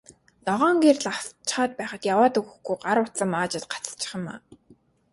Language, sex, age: Mongolian, female, 19-29